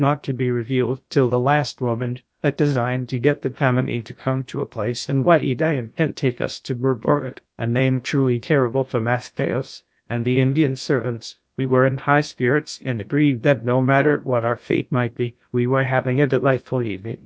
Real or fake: fake